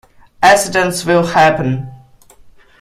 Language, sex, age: English, male, under 19